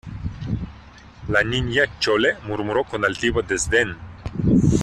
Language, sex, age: Spanish, male, 30-39